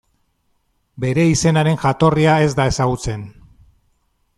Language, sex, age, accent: Basque, male, 40-49, Mendebalekoa (Araba, Bizkaia, Gipuzkoako mendebaleko herri batzuk)